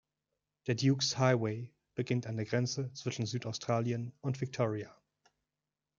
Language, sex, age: German, male, 30-39